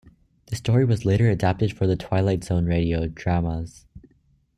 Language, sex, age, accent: English, male, under 19, United States English